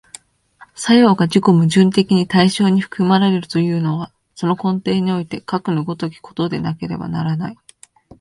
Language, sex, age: Japanese, female, 19-29